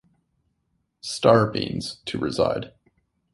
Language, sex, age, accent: English, male, 30-39, Canadian English